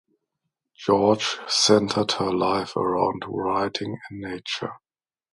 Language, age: English, 30-39